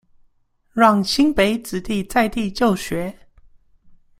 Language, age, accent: Chinese, 19-29, 出生地：桃園市